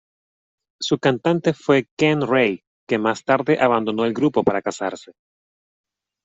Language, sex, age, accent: Spanish, male, 30-39, América central